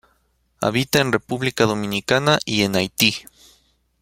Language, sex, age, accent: Spanish, male, 19-29, Andino-Pacífico: Colombia, Perú, Ecuador, oeste de Bolivia y Venezuela andina